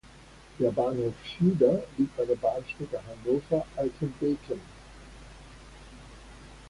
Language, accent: German, Deutschland Deutsch